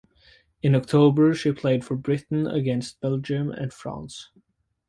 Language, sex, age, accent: English, male, under 19, United States English